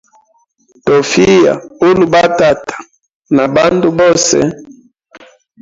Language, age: Hemba, 30-39